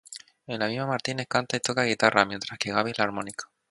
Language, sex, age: Spanish, male, 19-29